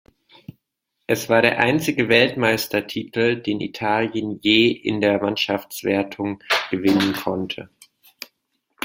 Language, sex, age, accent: German, male, 19-29, Deutschland Deutsch